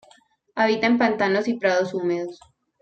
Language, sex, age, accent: Spanish, female, 30-39, Andino-Pacífico: Colombia, Perú, Ecuador, oeste de Bolivia y Venezuela andina